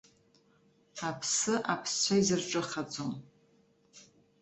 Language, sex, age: Abkhazian, female, 50-59